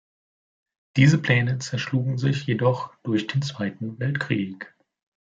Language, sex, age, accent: German, male, 19-29, Deutschland Deutsch